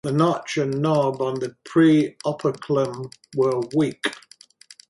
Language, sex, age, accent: English, male, 70-79, England English